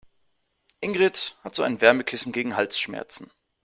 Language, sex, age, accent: German, male, 19-29, Deutschland Deutsch